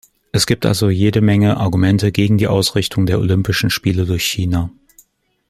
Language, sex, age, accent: German, male, 40-49, Deutschland Deutsch